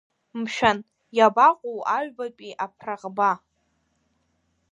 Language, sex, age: Abkhazian, female, under 19